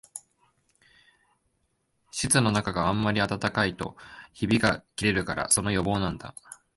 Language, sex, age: Japanese, male, 19-29